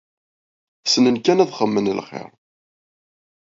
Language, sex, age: Kabyle, male, 19-29